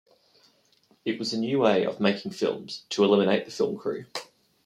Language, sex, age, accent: English, male, 19-29, Australian English